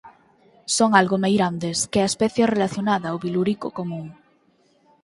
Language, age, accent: Galician, 19-29, Normativo (estándar)